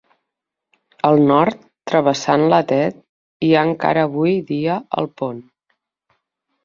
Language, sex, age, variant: Catalan, female, 40-49, Central